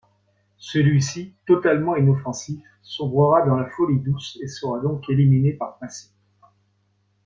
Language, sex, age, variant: French, male, 60-69, Français de métropole